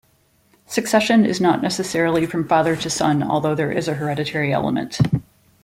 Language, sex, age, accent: English, female, 40-49, United States English